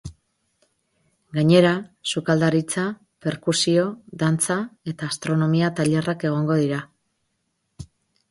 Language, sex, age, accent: Basque, female, 40-49, Mendebalekoa (Araba, Bizkaia, Gipuzkoako mendebaleko herri batzuk)